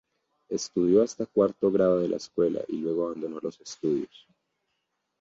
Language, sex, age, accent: Spanish, male, 30-39, Andino-Pacífico: Colombia, Perú, Ecuador, oeste de Bolivia y Venezuela andina